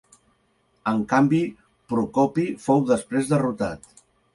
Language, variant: Catalan, Central